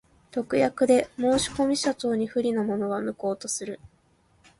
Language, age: Japanese, 19-29